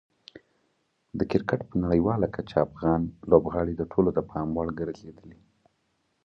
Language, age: Pashto, 19-29